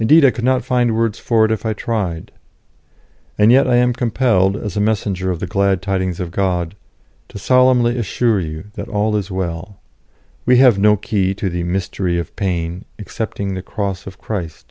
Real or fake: real